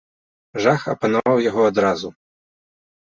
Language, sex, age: Belarusian, male, 30-39